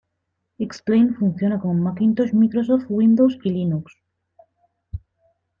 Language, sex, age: Spanish, female, 30-39